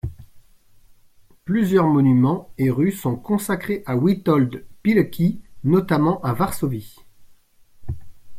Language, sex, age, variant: French, male, 40-49, Français de métropole